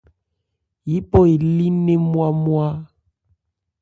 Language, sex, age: Ebrié, female, 30-39